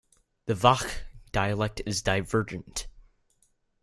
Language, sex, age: English, male, under 19